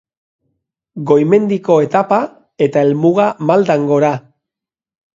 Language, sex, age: Basque, male, 50-59